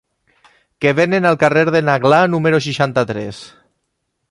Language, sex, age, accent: Catalan, male, 30-39, valencià